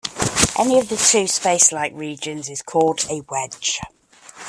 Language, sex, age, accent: English, female, 40-49, England English